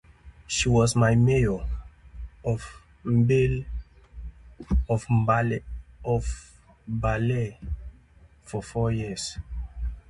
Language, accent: English, England English; Southern African (South Africa, Zimbabwe, Namibia)